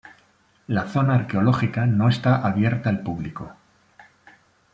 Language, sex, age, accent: Spanish, male, 40-49, España: Norte peninsular (Asturias, Castilla y León, Cantabria, País Vasco, Navarra, Aragón, La Rioja, Guadalajara, Cuenca)